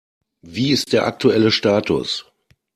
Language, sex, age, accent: German, male, 40-49, Deutschland Deutsch